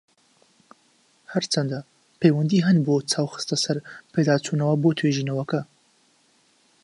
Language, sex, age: Central Kurdish, male, 19-29